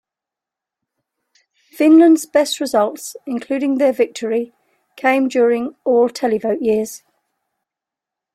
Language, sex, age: English, female, 40-49